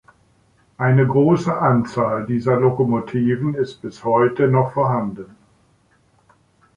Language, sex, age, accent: German, male, 60-69, Deutschland Deutsch